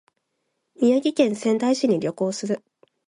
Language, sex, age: Japanese, female, 19-29